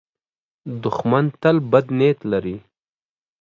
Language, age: Pashto, 19-29